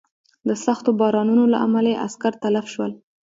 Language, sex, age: Pashto, female, 19-29